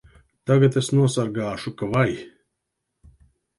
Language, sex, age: Latvian, male, 50-59